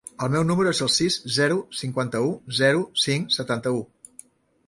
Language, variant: Catalan, Central